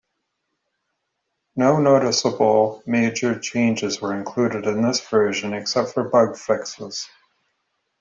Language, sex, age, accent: English, male, 50-59, Canadian English